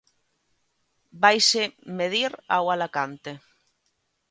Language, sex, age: Galician, female, 30-39